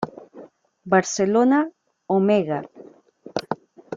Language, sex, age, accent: Spanish, female, 30-39, Chileno: Chile, Cuyo